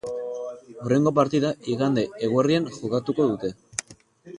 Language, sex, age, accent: Basque, male, 19-29, Erdialdekoa edo Nafarra (Gipuzkoa, Nafarroa)